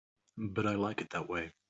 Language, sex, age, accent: English, male, 30-39, Australian English